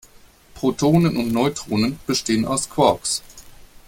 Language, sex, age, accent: German, male, 40-49, Deutschland Deutsch